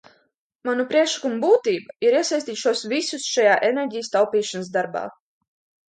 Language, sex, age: Latvian, female, under 19